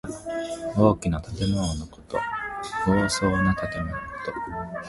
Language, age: Japanese, 19-29